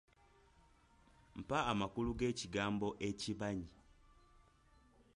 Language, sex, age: Ganda, male, 19-29